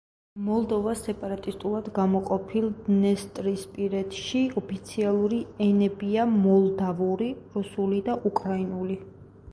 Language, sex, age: Georgian, female, 30-39